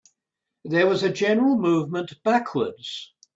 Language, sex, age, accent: English, male, 70-79, England English